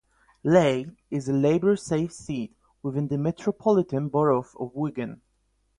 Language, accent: English, Slavic; polish